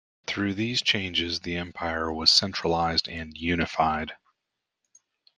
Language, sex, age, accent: English, male, 40-49, United States English